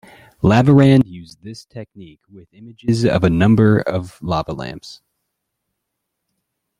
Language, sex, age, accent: English, male, 19-29, United States English